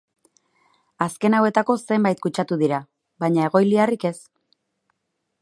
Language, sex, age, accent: Basque, female, 30-39, Erdialdekoa edo Nafarra (Gipuzkoa, Nafarroa)